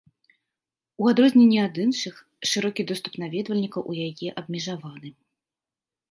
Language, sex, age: Belarusian, female, 30-39